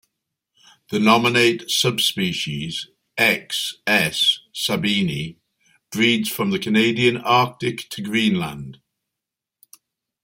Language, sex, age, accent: English, male, 50-59, England English